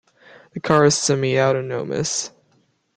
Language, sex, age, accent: English, male, under 19, United States English